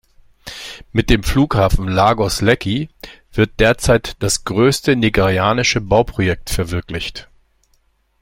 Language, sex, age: German, male, 40-49